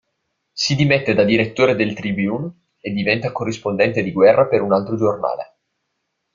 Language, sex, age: Italian, male, 19-29